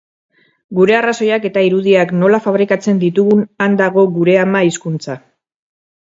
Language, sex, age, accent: Basque, female, 40-49, Mendebalekoa (Araba, Bizkaia, Gipuzkoako mendebaleko herri batzuk)